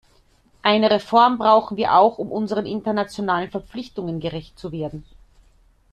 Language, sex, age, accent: German, female, 50-59, Österreichisches Deutsch